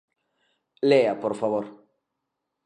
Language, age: Galician, 19-29